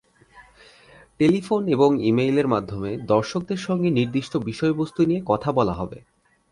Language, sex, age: Bengali, male, 19-29